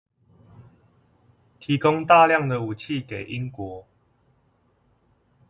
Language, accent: Chinese, 出生地：臺中市